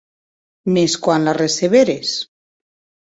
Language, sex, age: Occitan, female, 40-49